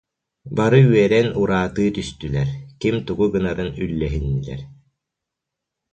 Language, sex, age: Yakut, male, 19-29